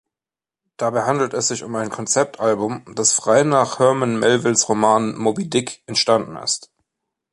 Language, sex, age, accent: German, male, 30-39, Deutschland Deutsch